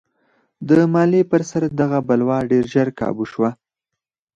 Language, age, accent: Pashto, 30-39, پکتیا ولایت، احمدزی